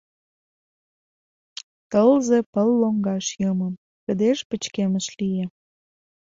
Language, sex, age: Mari, female, 19-29